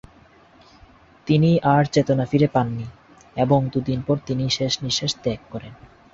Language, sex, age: Bengali, male, 19-29